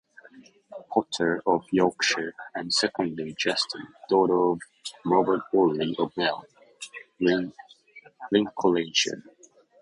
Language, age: English, 19-29